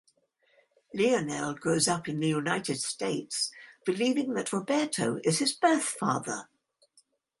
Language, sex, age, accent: English, female, 70-79, England English